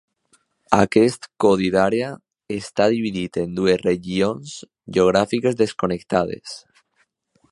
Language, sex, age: Catalan, male, under 19